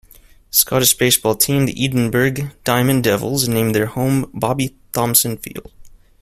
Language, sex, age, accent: English, male, 19-29, United States English